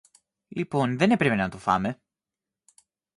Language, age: Greek, 19-29